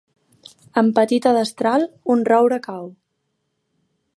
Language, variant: Catalan, Balear